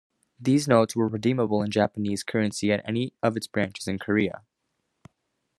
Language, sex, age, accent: English, male, under 19, United States English